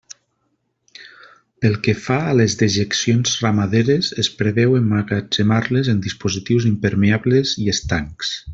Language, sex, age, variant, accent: Catalan, male, 40-49, Valencià meridional, valencià